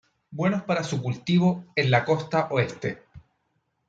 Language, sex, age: Spanish, male, 30-39